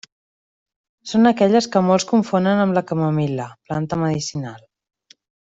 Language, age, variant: Catalan, 19-29, Central